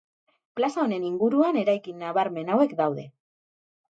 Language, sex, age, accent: Basque, female, 30-39, Mendebalekoa (Araba, Bizkaia, Gipuzkoako mendebaleko herri batzuk)